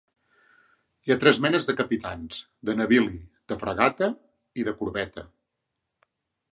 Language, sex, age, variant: Catalan, male, 40-49, Central